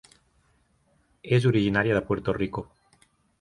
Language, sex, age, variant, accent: Catalan, male, 30-39, Central, tarragoní